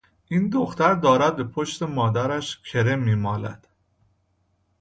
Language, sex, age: Persian, male, 19-29